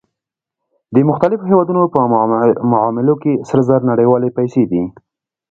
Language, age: Pashto, 19-29